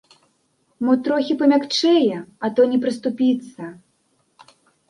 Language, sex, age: Belarusian, female, 19-29